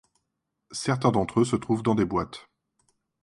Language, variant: French, Français de métropole